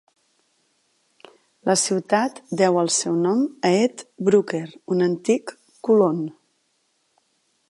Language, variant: Catalan, Central